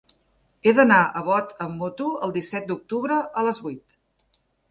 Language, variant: Catalan, Central